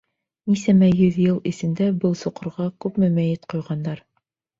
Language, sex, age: Bashkir, female, 30-39